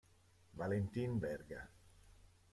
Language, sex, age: Italian, male, 50-59